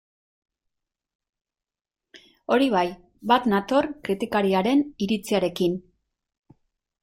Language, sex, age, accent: Basque, female, 40-49, Erdialdekoa edo Nafarra (Gipuzkoa, Nafarroa)